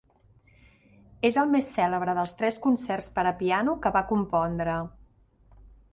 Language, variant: Catalan, Central